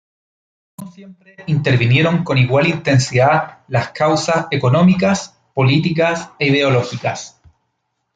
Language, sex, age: Spanish, male, 30-39